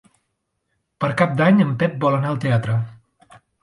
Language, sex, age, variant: Catalan, male, 30-39, Central